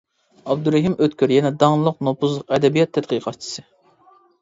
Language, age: Uyghur, 19-29